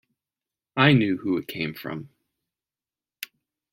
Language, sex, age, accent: English, male, 40-49, United States English